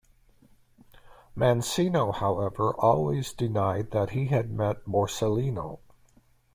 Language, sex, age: English, male, 70-79